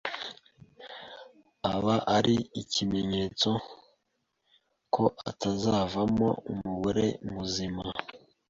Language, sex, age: Kinyarwanda, male, 19-29